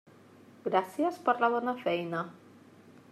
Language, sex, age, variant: Catalan, female, 40-49, Central